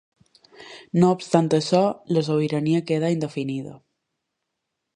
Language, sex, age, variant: Catalan, female, 19-29, Balear